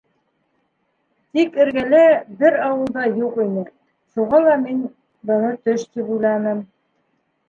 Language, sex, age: Bashkir, female, 60-69